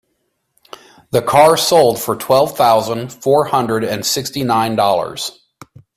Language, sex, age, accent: English, male, 30-39, United States English